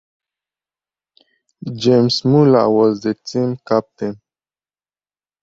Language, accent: English, England English